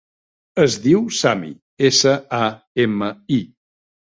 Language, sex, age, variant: Catalan, male, 60-69, Central